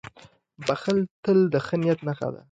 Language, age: Pashto, 19-29